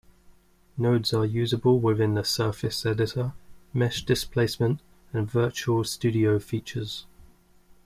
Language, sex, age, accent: English, male, 30-39, England English